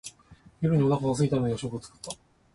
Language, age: Japanese, 30-39